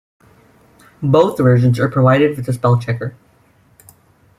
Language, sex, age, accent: English, male, under 19, United States English